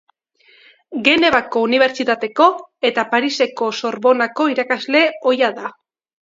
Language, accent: Basque, Erdialdekoa edo Nafarra (Gipuzkoa, Nafarroa)